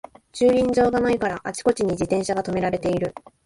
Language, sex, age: Japanese, female, 19-29